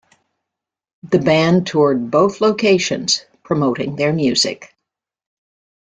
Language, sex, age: English, female, 70-79